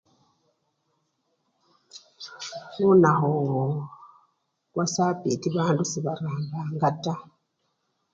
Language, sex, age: Luyia, female, 40-49